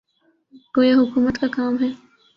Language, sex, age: Urdu, male, 19-29